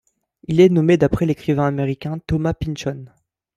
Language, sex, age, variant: French, male, 19-29, Français de métropole